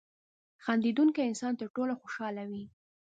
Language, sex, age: Pashto, female, 19-29